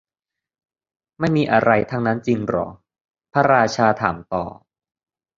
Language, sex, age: Thai, male, 19-29